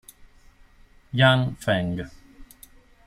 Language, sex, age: Italian, male, 50-59